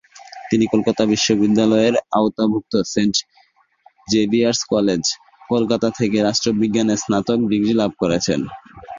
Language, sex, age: Bengali, male, 19-29